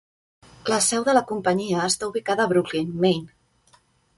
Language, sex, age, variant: Catalan, female, 30-39, Central